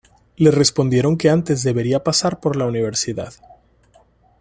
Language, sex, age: Spanish, male, 30-39